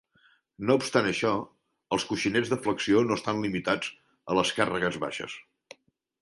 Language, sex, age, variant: Catalan, male, 50-59, Central